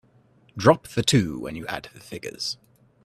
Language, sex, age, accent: English, male, 30-39, England English